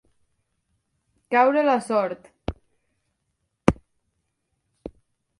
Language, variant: Catalan, Central